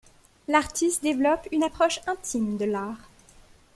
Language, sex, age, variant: French, female, 19-29, Français de métropole